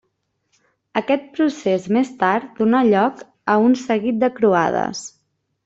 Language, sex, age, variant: Catalan, female, 19-29, Central